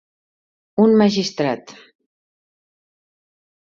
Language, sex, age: Catalan, female, 60-69